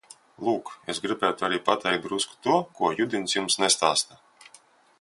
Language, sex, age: Latvian, male, 30-39